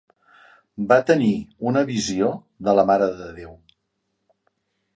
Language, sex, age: Catalan, male, 50-59